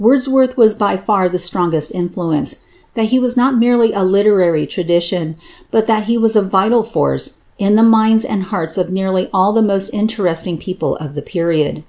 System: none